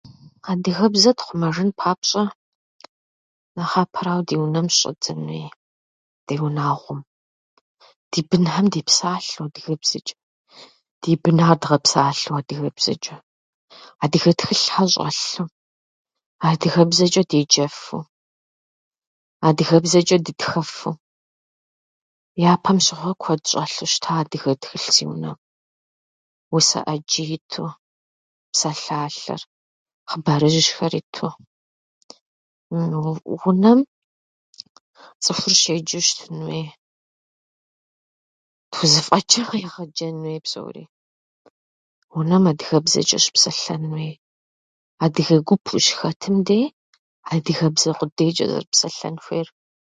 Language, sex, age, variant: Kabardian, female, 30-39, Адыгэбзэ (Къэбэрдей, Кирил, псоми зэдай)